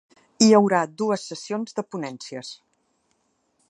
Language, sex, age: Catalan, female, 60-69